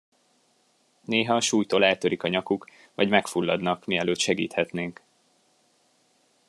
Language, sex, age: Hungarian, male, 19-29